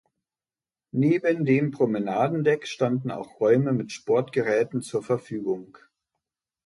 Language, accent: German, Deutschland Deutsch